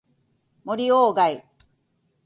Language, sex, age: Japanese, female, 40-49